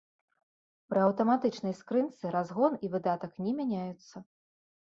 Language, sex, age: Belarusian, female, 30-39